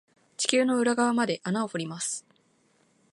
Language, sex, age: Japanese, female, 19-29